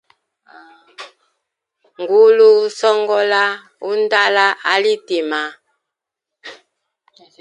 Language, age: Hemba, 19-29